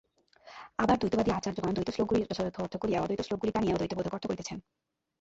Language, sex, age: Bengali, female, 19-29